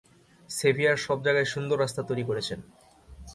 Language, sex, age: Bengali, male, 19-29